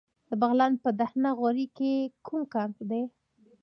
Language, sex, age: Pashto, female, under 19